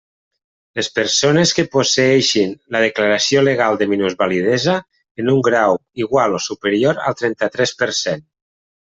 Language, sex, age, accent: Catalan, male, 40-49, valencià